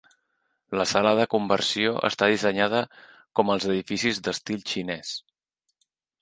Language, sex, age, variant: Catalan, male, 40-49, Central